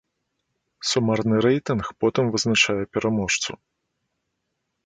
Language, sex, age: Belarusian, male, 40-49